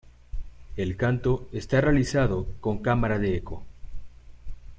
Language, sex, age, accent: Spanish, male, 19-29, México